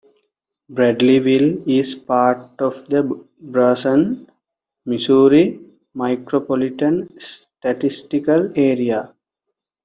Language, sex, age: English, male, 19-29